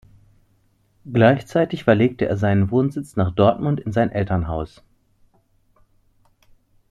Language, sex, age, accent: German, male, 30-39, Deutschland Deutsch